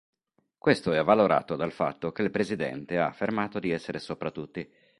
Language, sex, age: Italian, male, 40-49